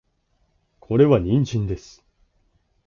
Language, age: Japanese, 19-29